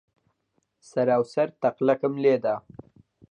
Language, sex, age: Central Kurdish, male, 19-29